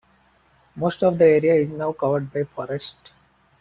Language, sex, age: English, male, 19-29